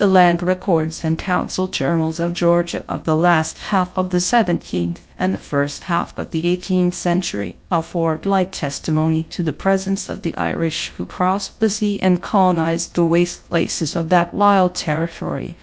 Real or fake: fake